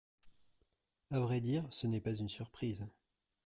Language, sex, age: French, male, 30-39